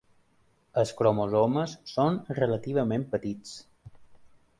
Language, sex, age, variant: Catalan, male, 30-39, Balear